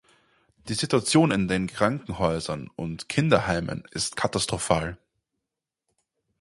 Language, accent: German, Österreichisches Deutsch